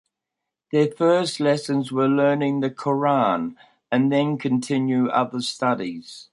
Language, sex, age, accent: English, male, 70-79, Australian English